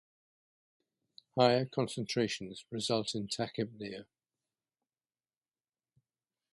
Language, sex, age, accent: English, male, 70-79, England English